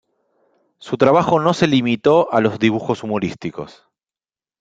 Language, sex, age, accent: Spanish, male, 40-49, Rioplatense: Argentina, Uruguay, este de Bolivia, Paraguay